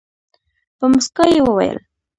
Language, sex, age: Pashto, female, 19-29